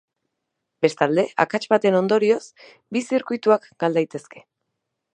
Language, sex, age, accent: Basque, female, 30-39, Erdialdekoa edo Nafarra (Gipuzkoa, Nafarroa)